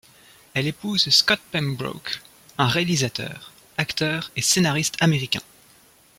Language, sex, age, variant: French, male, 19-29, Français de métropole